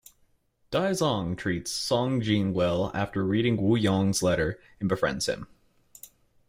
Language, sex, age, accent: English, male, 19-29, United States English